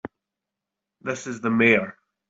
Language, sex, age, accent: English, male, 30-39, Scottish English